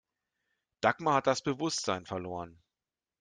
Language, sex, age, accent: German, male, 40-49, Deutschland Deutsch